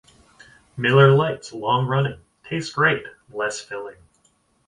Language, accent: English, Canadian English